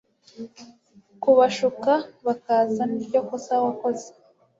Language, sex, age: Kinyarwanda, female, 19-29